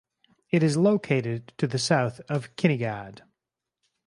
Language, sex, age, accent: English, male, 30-39, Canadian English